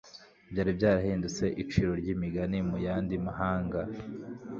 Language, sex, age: Kinyarwanda, male, 19-29